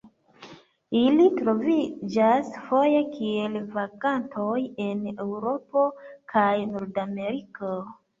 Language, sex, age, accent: Esperanto, female, 19-29, Internacia